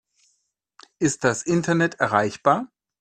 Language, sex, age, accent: German, male, 40-49, Deutschland Deutsch